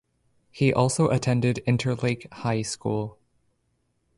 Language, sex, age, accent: English, male, under 19, Canadian English